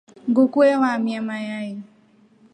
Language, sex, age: Rombo, female, 19-29